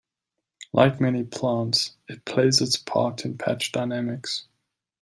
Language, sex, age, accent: English, male, 30-39, Southern African (South Africa, Zimbabwe, Namibia)